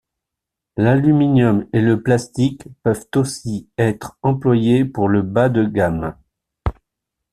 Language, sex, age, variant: French, male, 50-59, Français de métropole